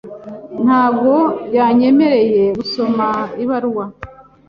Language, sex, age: Kinyarwanda, male, 19-29